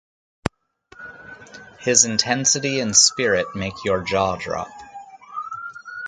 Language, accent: English, United States English